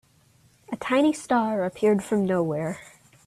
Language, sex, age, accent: English, female, under 19, United States English